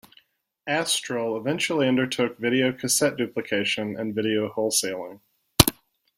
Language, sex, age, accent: English, male, 30-39, United States English